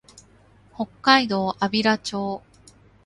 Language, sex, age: Japanese, female, 30-39